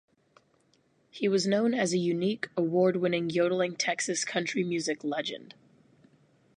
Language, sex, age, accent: English, female, 19-29, United States English